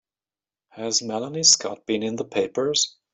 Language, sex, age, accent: English, male, 50-59, United States English